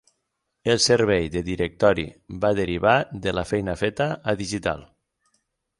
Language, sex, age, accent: Catalan, female, 19-29, nord-occidental; septentrional